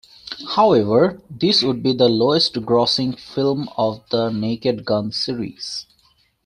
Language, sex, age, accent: English, male, 19-29, England English